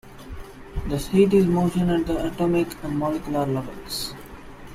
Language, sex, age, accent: English, male, 19-29, India and South Asia (India, Pakistan, Sri Lanka)